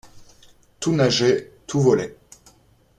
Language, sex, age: French, male, 30-39